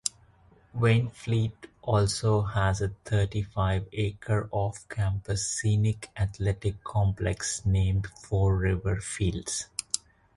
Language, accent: English, India and South Asia (India, Pakistan, Sri Lanka)